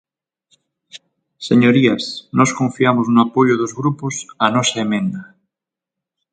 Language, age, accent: Galician, 30-39, Oriental (común en zona oriental); Normativo (estándar)